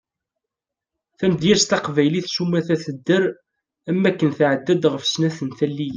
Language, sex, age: Kabyle, male, 19-29